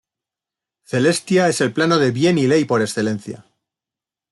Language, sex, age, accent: Spanish, male, 40-49, España: Centro-Sur peninsular (Madrid, Toledo, Castilla-La Mancha)